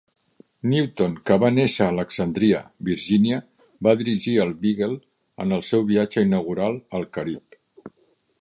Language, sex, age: Catalan, male, 50-59